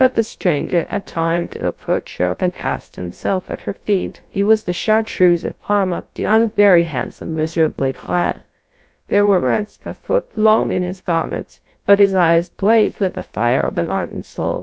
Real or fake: fake